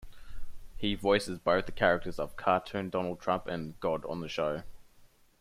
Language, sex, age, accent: English, male, 19-29, Australian English